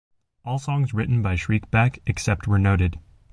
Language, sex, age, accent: English, male, 30-39, United States English